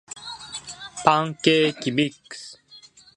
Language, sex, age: Japanese, male, 19-29